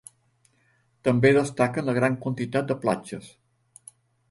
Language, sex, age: Catalan, male, 70-79